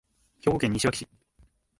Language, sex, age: Japanese, male, under 19